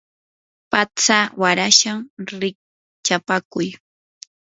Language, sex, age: Yanahuanca Pasco Quechua, female, 19-29